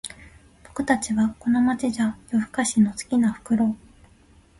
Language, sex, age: Japanese, female, 19-29